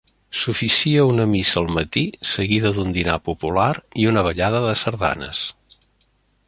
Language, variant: Catalan, Central